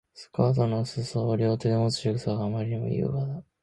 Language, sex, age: Japanese, male, 19-29